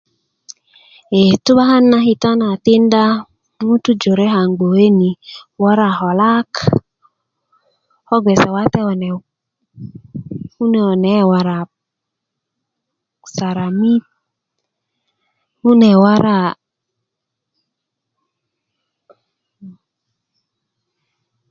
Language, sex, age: Kuku, female, 19-29